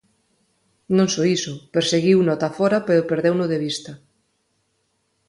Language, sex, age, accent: Galician, female, 40-49, Neofalante